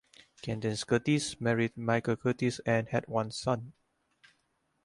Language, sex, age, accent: English, male, 19-29, Malaysian English